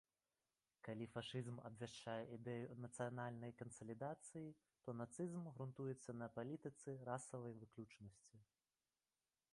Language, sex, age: Belarusian, male, 19-29